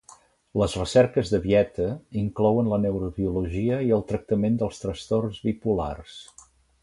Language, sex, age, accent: Catalan, male, 60-69, Oriental